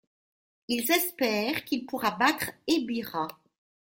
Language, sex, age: French, female, 60-69